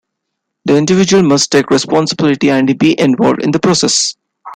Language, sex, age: English, male, 19-29